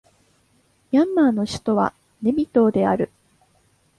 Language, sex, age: Japanese, female, 19-29